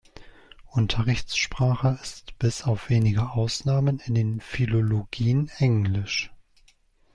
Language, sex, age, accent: German, male, 30-39, Deutschland Deutsch